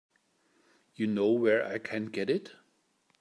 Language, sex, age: English, male, 50-59